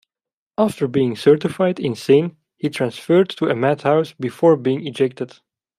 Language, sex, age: English, male, 19-29